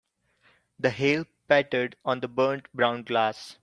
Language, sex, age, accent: English, male, 19-29, India and South Asia (India, Pakistan, Sri Lanka)